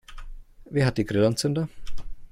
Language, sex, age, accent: German, male, 19-29, Deutschland Deutsch